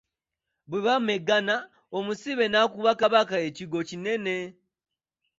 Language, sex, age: Ganda, male, 19-29